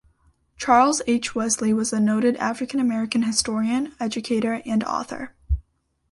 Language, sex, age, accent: English, female, under 19, United States English